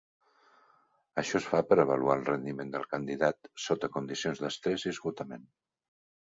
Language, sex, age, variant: Catalan, male, 60-69, Central